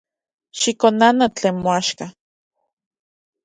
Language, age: Central Puebla Nahuatl, 30-39